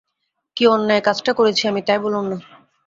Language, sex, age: Bengali, female, 19-29